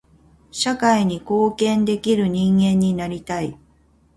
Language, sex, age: Japanese, female, 50-59